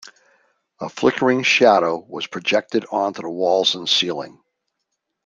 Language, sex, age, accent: English, male, 70-79, United States English